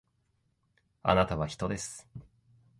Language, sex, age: Japanese, male, 19-29